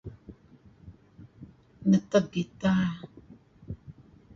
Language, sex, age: Kelabit, female, 50-59